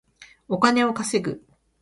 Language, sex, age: Japanese, female, 50-59